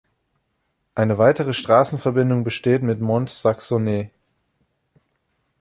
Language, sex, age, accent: German, male, 19-29, Deutschland Deutsch